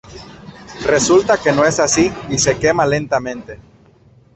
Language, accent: Spanish, México